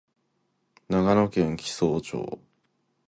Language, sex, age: Japanese, male, 19-29